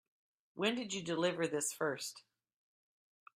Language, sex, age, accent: English, female, 60-69, Canadian English